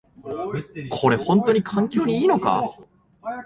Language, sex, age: Japanese, male, 19-29